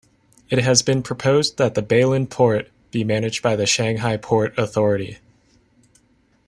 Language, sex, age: English, male, 19-29